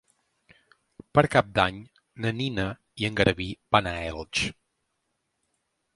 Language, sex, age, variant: Catalan, male, 40-49, Central